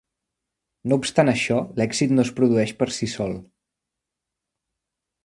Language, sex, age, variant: Catalan, male, 30-39, Central